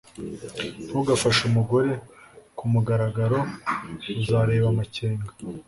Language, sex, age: Kinyarwanda, male, 19-29